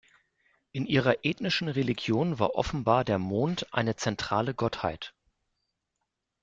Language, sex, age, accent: German, male, 40-49, Deutschland Deutsch